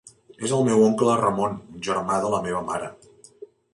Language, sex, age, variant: Catalan, male, 40-49, Central